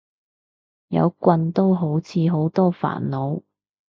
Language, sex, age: Cantonese, female, 30-39